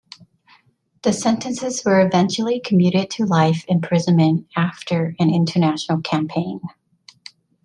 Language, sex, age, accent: English, female, 30-39, United States English